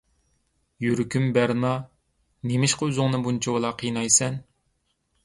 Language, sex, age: Uyghur, male, 30-39